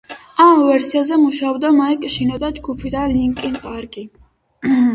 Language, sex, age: Georgian, female, 50-59